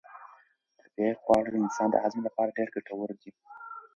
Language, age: Pashto, under 19